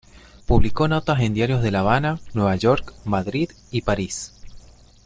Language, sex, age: Spanish, male, 30-39